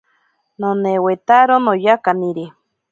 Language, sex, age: Ashéninka Perené, female, 19-29